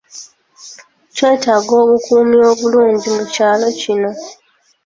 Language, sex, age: Ganda, female, 19-29